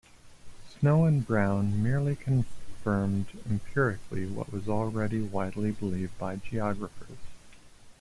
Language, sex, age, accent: English, male, 30-39, United States English